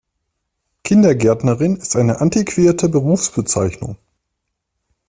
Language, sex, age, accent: German, male, 30-39, Deutschland Deutsch